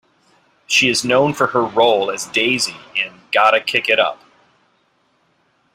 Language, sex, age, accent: English, male, 40-49, United States English